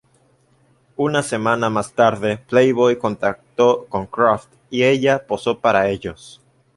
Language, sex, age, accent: Spanish, male, 19-29, México